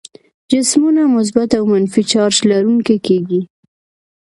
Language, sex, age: Pashto, female, 19-29